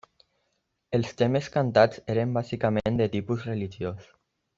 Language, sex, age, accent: Catalan, male, under 19, valencià